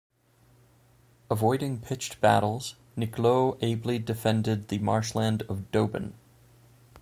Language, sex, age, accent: English, male, 30-39, United States English